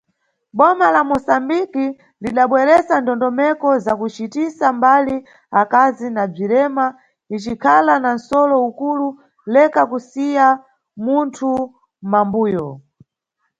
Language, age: Nyungwe, 30-39